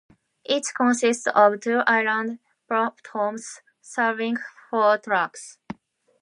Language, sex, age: English, female, 19-29